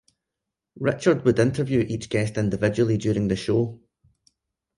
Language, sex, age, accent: English, male, 40-49, Scottish English